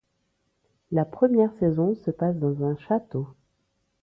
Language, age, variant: French, 30-39, Français de métropole